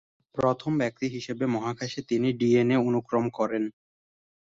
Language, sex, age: Bengali, male, 19-29